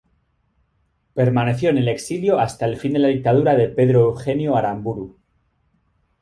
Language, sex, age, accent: Spanish, male, 30-39, España: Norte peninsular (Asturias, Castilla y León, Cantabria, País Vasco, Navarra, Aragón, La Rioja, Guadalajara, Cuenca)